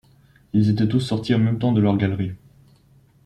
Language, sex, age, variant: French, male, under 19, Français de métropole